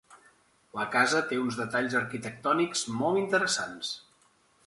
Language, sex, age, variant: Catalan, male, 50-59, Central